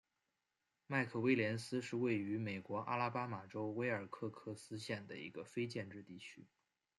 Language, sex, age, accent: Chinese, male, 19-29, 出生地：河南省